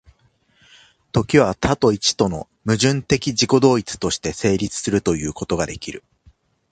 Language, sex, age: Japanese, male, 30-39